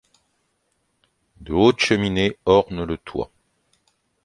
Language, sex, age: French, male, 50-59